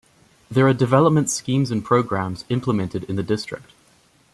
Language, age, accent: English, 19-29, New Zealand English